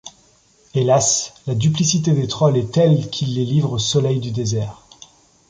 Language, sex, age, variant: French, male, 30-39, Français de métropole